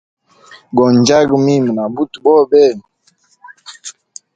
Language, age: Hemba, 19-29